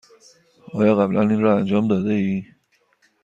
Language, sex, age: Persian, male, 30-39